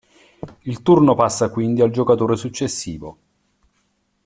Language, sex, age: Italian, male, 50-59